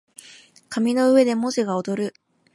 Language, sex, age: Japanese, female, 19-29